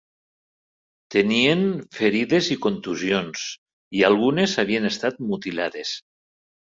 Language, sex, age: Catalan, male, 60-69